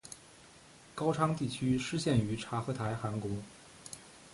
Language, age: Chinese, 30-39